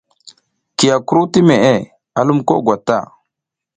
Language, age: South Giziga, 30-39